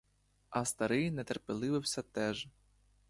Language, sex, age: Ukrainian, male, 19-29